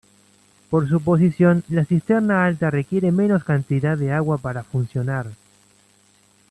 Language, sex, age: Spanish, male, 19-29